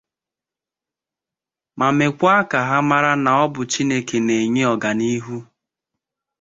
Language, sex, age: Igbo, male, 19-29